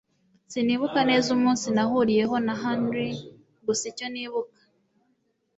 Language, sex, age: Kinyarwanda, female, 19-29